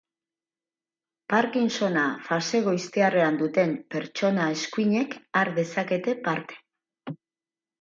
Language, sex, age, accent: Basque, female, 40-49, Mendebalekoa (Araba, Bizkaia, Gipuzkoako mendebaleko herri batzuk)